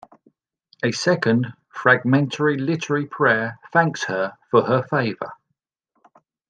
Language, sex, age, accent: English, male, 40-49, England English